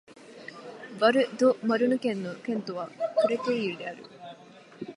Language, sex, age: Japanese, female, under 19